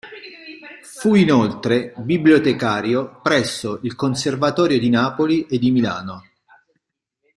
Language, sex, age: Italian, male, 40-49